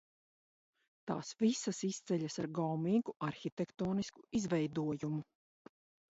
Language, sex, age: Latvian, female, 40-49